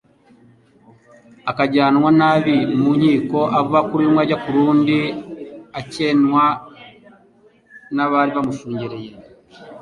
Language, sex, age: Kinyarwanda, male, 40-49